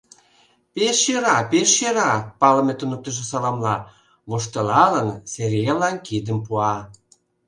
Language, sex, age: Mari, male, 50-59